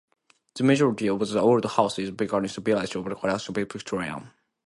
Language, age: English, 19-29